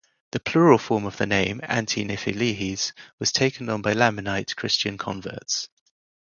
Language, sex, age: English, male, 30-39